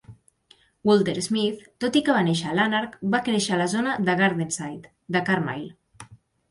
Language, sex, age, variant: Catalan, female, 19-29, Central